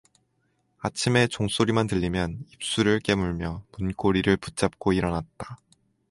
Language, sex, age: Korean, male, 19-29